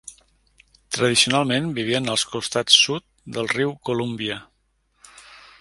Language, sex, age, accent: Catalan, male, 50-59, central; septentrional